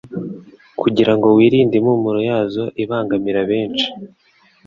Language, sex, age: Kinyarwanda, male, under 19